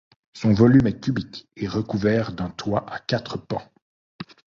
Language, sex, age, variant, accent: French, male, 40-49, Français d'Europe, Français de Suisse